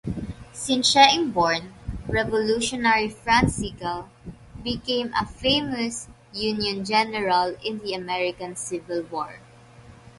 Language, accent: English, Filipino